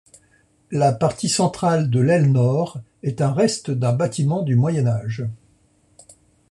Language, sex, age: French, male, 60-69